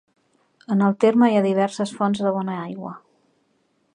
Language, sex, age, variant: Catalan, female, 40-49, Central